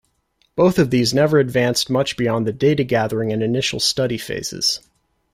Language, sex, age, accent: English, male, 19-29, United States English